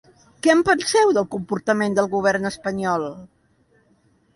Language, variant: Catalan, Central